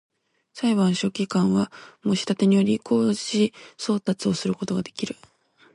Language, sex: Japanese, female